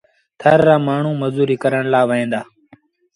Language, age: Sindhi Bhil, 19-29